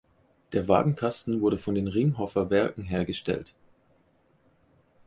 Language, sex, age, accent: German, male, 30-39, Deutschland Deutsch